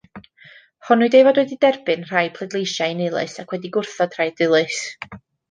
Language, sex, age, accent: Welsh, female, 19-29, Y Deyrnas Unedig Cymraeg